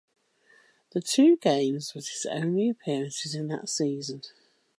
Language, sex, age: English, female, 50-59